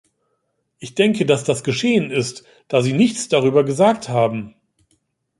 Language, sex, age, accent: German, male, 40-49, Deutschland Deutsch